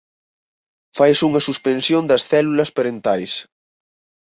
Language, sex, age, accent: Galician, male, 19-29, Normativo (estándar)